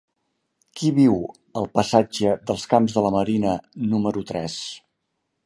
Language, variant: Catalan, Central